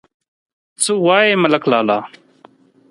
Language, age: Pashto, 30-39